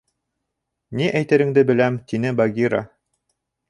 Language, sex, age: Bashkir, male, 30-39